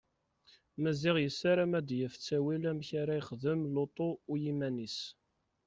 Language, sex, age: Kabyle, male, 30-39